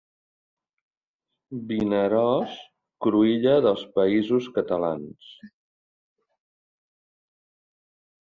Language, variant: Catalan, Central